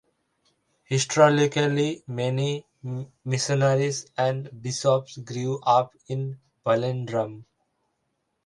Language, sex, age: English, male, 19-29